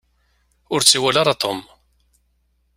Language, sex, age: Kabyle, male, 40-49